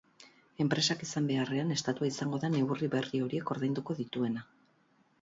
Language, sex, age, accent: Basque, female, 40-49, Erdialdekoa edo Nafarra (Gipuzkoa, Nafarroa)